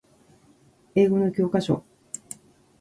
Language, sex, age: Japanese, female, 60-69